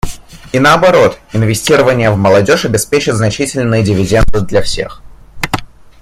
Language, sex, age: Russian, male, 19-29